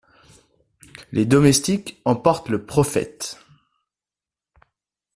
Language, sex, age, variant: French, male, 19-29, Français de métropole